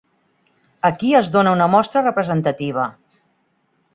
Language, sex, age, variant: Catalan, female, 40-49, Central